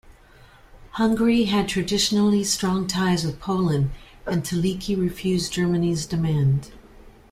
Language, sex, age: English, female, 40-49